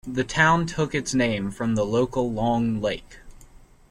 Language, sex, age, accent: English, male, 19-29, United States English